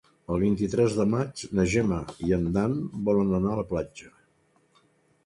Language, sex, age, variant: Catalan, male, 70-79, Central